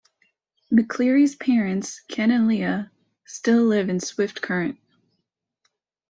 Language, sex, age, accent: English, female, 30-39, United States English